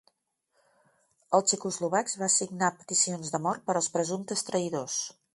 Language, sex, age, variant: Catalan, female, 50-59, Nord-Occidental